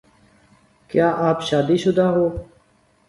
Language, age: Urdu, 19-29